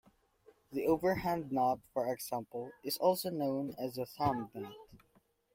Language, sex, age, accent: English, male, under 19, Filipino